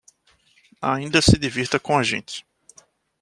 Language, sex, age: Portuguese, male, 40-49